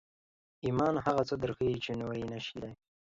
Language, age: Pashto, 19-29